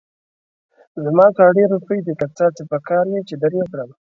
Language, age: Pashto, 19-29